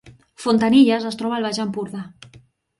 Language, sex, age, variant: Catalan, female, 30-39, Central